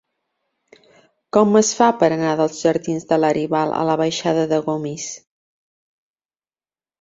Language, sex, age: Catalan, female, 40-49